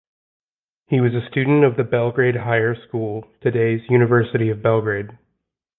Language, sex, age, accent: English, male, 19-29, United States English